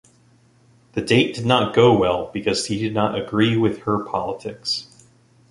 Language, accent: English, United States English